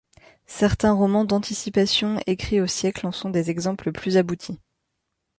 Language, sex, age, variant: French, female, 19-29, Français de métropole